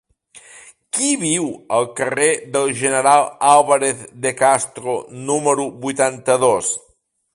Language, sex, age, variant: Catalan, male, 50-59, Central